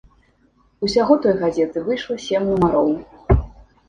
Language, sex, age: Belarusian, female, 40-49